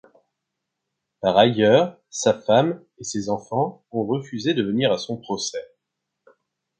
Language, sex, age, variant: French, male, 40-49, Français de métropole